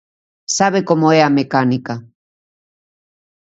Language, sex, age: Galician, female, 40-49